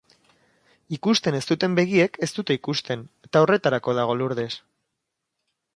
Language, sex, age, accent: Basque, male, 19-29, Erdialdekoa edo Nafarra (Gipuzkoa, Nafarroa)